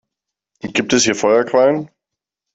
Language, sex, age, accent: German, male, 30-39, Deutschland Deutsch